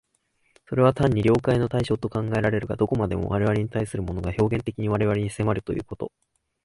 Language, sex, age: Japanese, male, 19-29